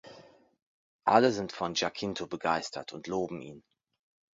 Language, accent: German, Deutschland Deutsch